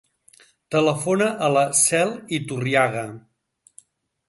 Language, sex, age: Catalan, male, 60-69